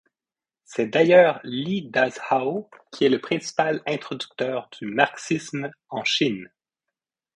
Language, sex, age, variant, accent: French, male, 30-39, Français d'Amérique du Nord, Français du Canada